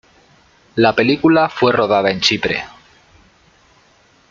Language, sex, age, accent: Spanish, male, 30-39, España: Centro-Sur peninsular (Madrid, Toledo, Castilla-La Mancha)